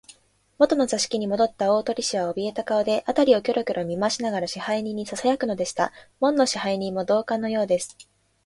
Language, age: Japanese, 19-29